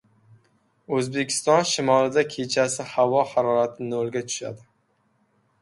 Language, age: Uzbek, 19-29